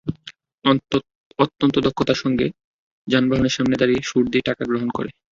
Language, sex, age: Bengali, male, 19-29